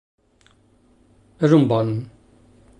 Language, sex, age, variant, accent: Catalan, male, 60-69, Nord-Occidental, nord-occidental